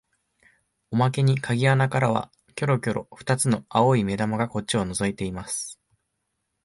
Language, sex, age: Japanese, male, 19-29